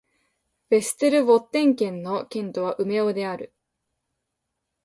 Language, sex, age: Japanese, female, 19-29